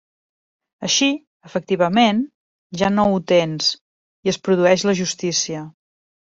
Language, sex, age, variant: Catalan, female, 40-49, Central